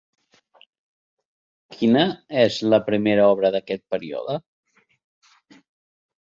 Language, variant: Catalan, Nord-Occidental